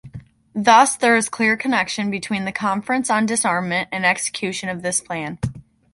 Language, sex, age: English, female, under 19